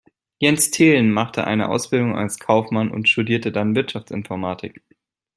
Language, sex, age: German, male, 19-29